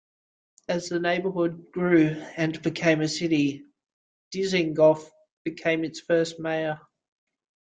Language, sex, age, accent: English, male, 30-39, Australian English